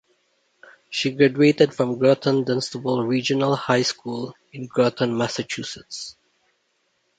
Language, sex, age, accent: English, male, 30-39, Filipino